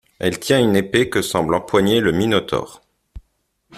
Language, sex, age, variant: French, male, 30-39, Français de métropole